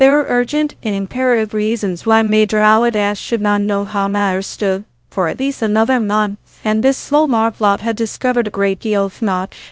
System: TTS, VITS